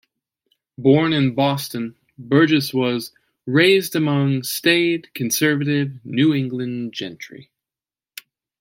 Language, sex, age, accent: English, male, 40-49, United States English